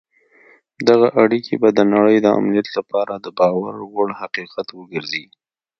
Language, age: Pashto, 30-39